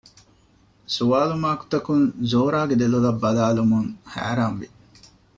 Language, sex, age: Divehi, male, 30-39